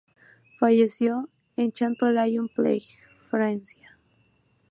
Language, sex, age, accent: Spanish, female, 19-29, México